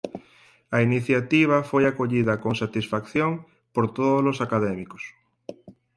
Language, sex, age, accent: Galician, male, 19-29, Atlántico (seseo e gheada)